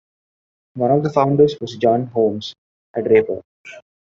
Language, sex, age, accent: English, male, 19-29, India and South Asia (India, Pakistan, Sri Lanka)